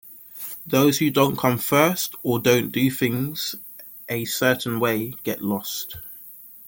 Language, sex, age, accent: English, male, 30-39, England English